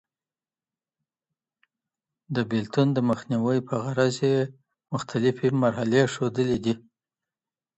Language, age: Pashto, 50-59